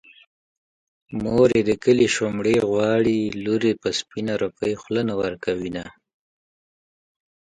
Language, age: Pashto, 19-29